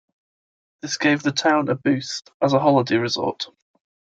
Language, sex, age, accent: English, male, 19-29, England English